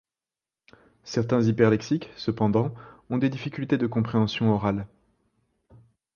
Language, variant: French, Français de métropole